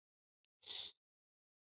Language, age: Pashto, 19-29